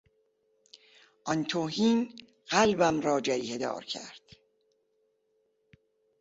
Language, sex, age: Persian, female, 60-69